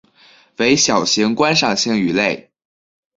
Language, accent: Chinese, 出生地：辽宁省